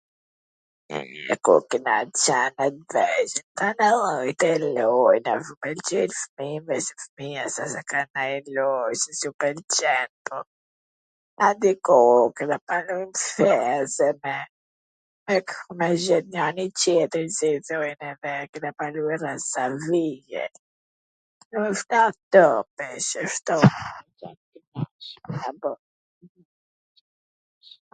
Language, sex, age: Gheg Albanian, female, 50-59